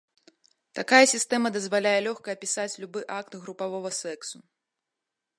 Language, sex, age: Belarusian, female, 19-29